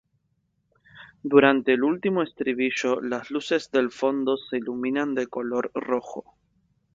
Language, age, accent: Spanish, 19-29, Rioplatense: Argentina, Uruguay, este de Bolivia, Paraguay